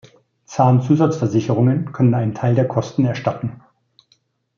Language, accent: German, Deutschland Deutsch